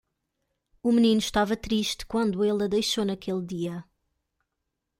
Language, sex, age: Portuguese, female, 30-39